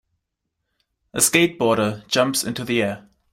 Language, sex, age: English, male, 19-29